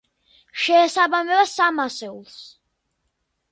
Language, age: Georgian, under 19